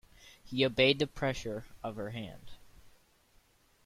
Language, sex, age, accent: English, male, under 19, United States English